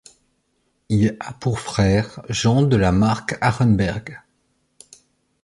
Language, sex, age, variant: French, male, 30-39, Français de métropole